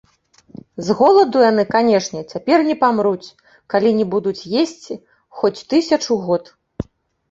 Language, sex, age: Belarusian, female, 30-39